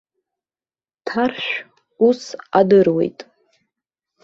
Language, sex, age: Abkhazian, female, 19-29